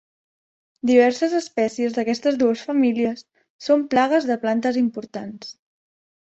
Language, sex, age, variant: Catalan, female, under 19, Central